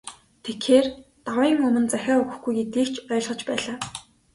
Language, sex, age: Mongolian, female, 19-29